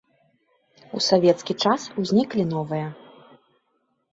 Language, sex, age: Belarusian, female, 19-29